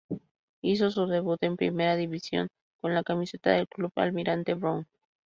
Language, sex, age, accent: Spanish, female, 30-39, México